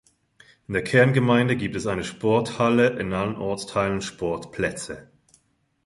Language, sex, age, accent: German, male, 30-39, Schweizerdeutsch